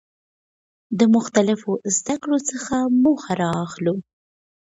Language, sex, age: Pashto, female, 19-29